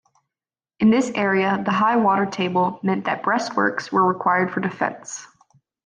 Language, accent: English, United States English